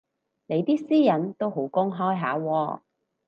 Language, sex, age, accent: Cantonese, female, 30-39, 广州音